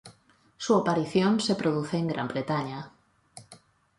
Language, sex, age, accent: Spanish, female, 40-49, España: Norte peninsular (Asturias, Castilla y León, Cantabria, País Vasco, Navarra, Aragón, La Rioja, Guadalajara, Cuenca)